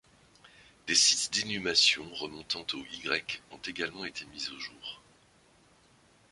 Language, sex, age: French, male, 50-59